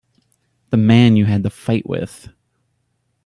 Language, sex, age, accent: English, male, 19-29, United States English